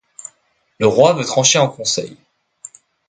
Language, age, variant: French, under 19, Français de métropole